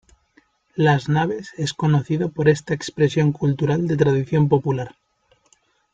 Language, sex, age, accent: Spanish, male, 19-29, España: Norte peninsular (Asturias, Castilla y León, Cantabria, País Vasco, Navarra, Aragón, La Rioja, Guadalajara, Cuenca)